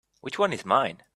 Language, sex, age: English, male, 30-39